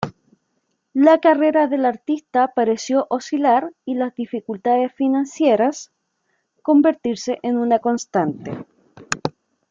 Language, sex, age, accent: Spanish, female, 30-39, Chileno: Chile, Cuyo